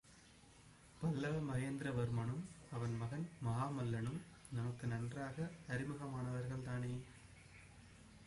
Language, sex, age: Tamil, male, 19-29